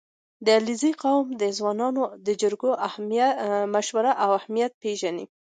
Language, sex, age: Pashto, female, 19-29